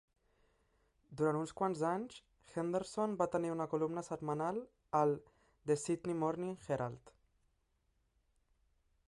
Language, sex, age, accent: Catalan, male, 19-29, Barcelona